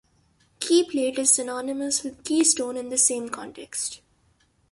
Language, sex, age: English, female, 19-29